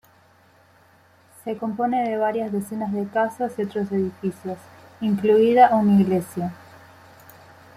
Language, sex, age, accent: Spanish, female, 30-39, Rioplatense: Argentina, Uruguay, este de Bolivia, Paraguay